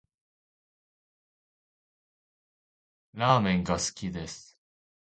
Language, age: Japanese, 30-39